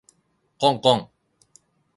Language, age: Japanese, 30-39